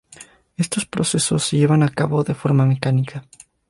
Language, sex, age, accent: Spanish, male, 19-29, Andino-Pacífico: Colombia, Perú, Ecuador, oeste de Bolivia y Venezuela andina